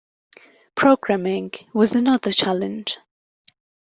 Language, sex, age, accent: English, female, 19-29, England English